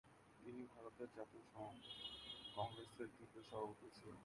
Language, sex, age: Bengali, male, 19-29